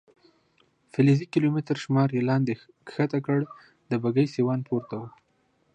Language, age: Pashto, 19-29